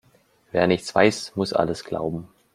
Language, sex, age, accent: German, male, 30-39, Deutschland Deutsch